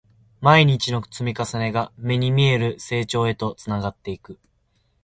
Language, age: Japanese, 19-29